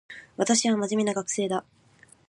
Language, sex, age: Japanese, female, 19-29